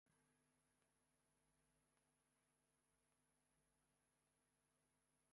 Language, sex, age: English, female, 19-29